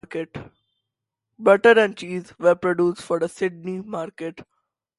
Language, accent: English, India and South Asia (India, Pakistan, Sri Lanka)